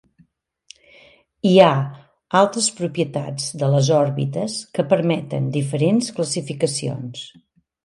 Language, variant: Catalan, Central